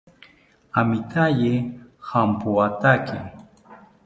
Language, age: South Ucayali Ashéninka, 40-49